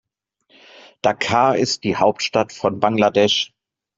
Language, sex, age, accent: German, male, 50-59, Deutschland Deutsch